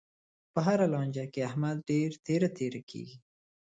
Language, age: Pashto, 30-39